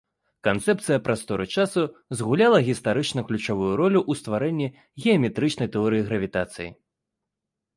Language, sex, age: Belarusian, male, 19-29